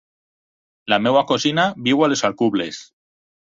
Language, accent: Catalan, valencià